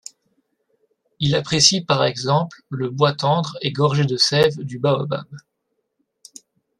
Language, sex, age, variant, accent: French, male, 30-39, Français d'Europe, Français de Belgique